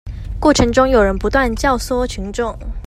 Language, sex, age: Chinese, female, 19-29